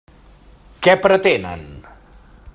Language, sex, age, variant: Catalan, male, 60-69, Central